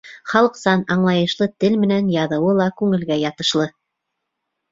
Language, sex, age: Bashkir, female, 30-39